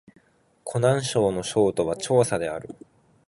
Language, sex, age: Japanese, male, 19-29